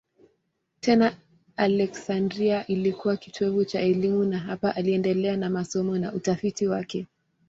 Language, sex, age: Swahili, female, 19-29